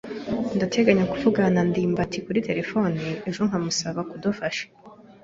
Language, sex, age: Kinyarwanda, female, 19-29